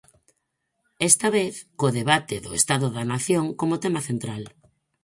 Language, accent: Galician, Normativo (estándar)